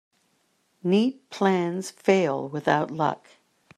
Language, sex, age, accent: English, female, 50-59, Canadian English